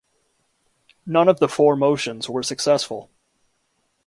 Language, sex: English, male